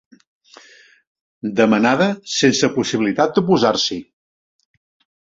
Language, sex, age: Catalan, male, 70-79